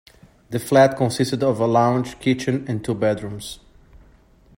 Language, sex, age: English, male, 30-39